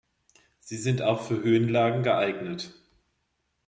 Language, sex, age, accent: German, female, 50-59, Deutschland Deutsch